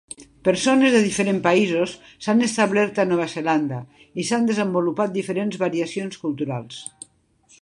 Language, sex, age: Catalan, female, 60-69